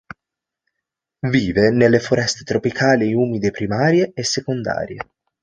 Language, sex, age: Italian, male, 19-29